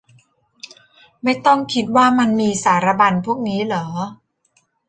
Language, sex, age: Thai, female, 40-49